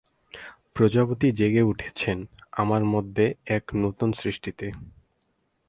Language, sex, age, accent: Bengali, male, 19-29, প্রমিত; চলিত